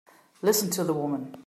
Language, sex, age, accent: English, female, 40-49, England English